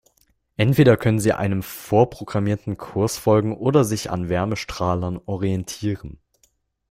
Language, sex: German, male